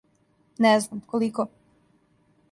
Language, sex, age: Serbian, female, 19-29